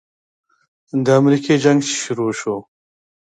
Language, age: Pashto, 30-39